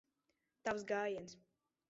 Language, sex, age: Latvian, female, under 19